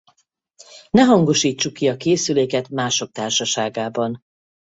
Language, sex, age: Hungarian, female, 50-59